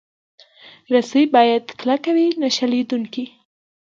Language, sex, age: Pashto, female, 19-29